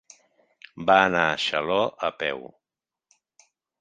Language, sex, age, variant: Catalan, male, 50-59, Central